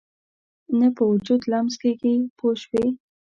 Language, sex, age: Pashto, female, under 19